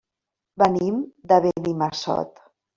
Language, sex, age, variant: Catalan, female, 50-59, Central